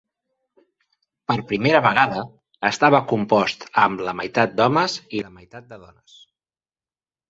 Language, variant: Catalan, Central